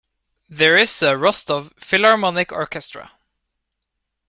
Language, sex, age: English, male, 19-29